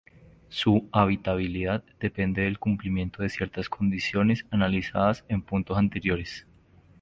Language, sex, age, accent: Spanish, male, 19-29, Andino-Pacífico: Colombia, Perú, Ecuador, oeste de Bolivia y Venezuela andina